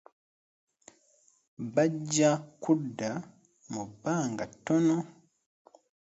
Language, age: Ganda, 19-29